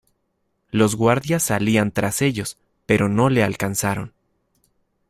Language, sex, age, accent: Spanish, male, 30-39, México